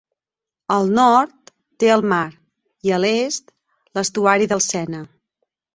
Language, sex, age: Catalan, female, 40-49